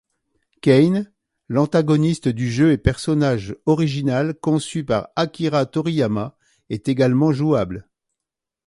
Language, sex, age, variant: French, male, 60-69, Français de métropole